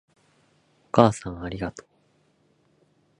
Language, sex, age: Japanese, male, 19-29